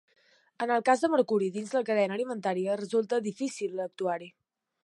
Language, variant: Catalan, Central